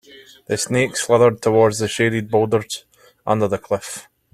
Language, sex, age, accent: English, male, 19-29, Scottish English